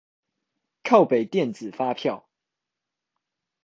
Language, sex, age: Chinese, male, 19-29